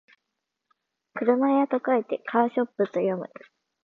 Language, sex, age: Japanese, female, under 19